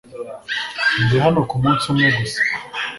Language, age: Kinyarwanda, 19-29